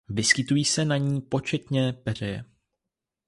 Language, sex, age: Czech, male, 19-29